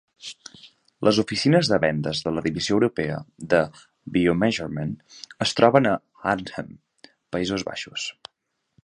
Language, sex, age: Catalan, male, 19-29